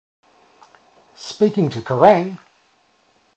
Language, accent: English, Australian English